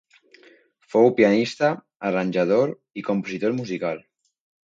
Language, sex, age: Catalan, male, 30-39